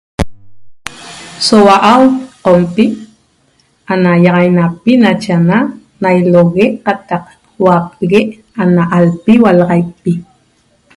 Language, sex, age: Toba, female, 40-49